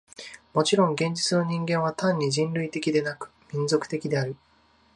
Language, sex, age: Japanese, male, 19-29